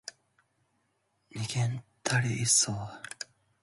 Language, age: Korean, 19-29